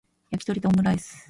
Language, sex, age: Japanese, female, 50-59